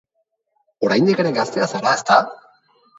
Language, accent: Basque, Erdialdekoa edo Nafarra (Gipuzkoa, Nafarroa)